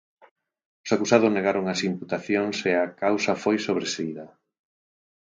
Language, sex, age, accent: Galician, male, 40-49, Central (gheada); Normativo (estándar)